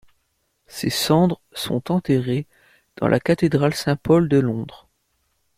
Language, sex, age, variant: French, male, under 19, Français de métropole